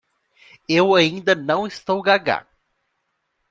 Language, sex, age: Portuguese, male, 19-29